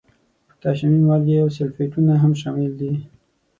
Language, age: Pashto, 19-29